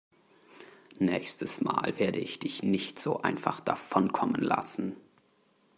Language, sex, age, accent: German, male, under 19, Deutschland Deutsch